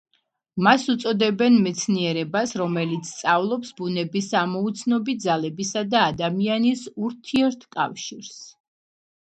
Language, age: Georgian, under 19